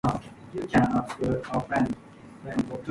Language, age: English, 30-39